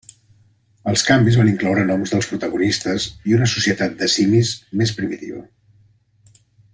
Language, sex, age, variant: Catalan, male, 40-49, Central